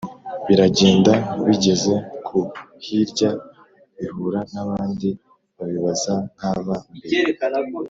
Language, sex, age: Kinyarwanda, male, 19-29